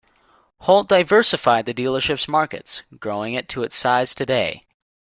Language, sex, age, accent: English, male, under 19, United States English